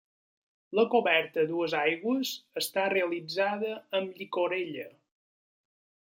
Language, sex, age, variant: Catalan, male, 40-49, Balear